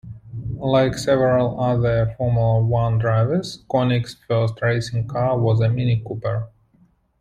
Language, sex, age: English, male, 30-39